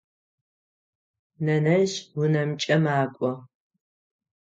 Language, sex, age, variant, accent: Adyghe, female, 50-59, Адыгабзэ (Кирил, пстэумэ зэдыряе), Кıэмгуй (Çemguy)